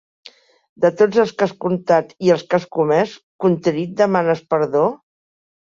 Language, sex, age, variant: Catalan, female, 60-69, Central